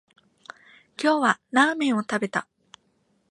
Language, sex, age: Japanese, female, 19-29